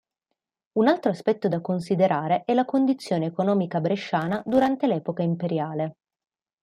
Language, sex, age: Italian, female, 19-29